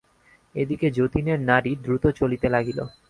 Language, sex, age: Bengali, male, 19-29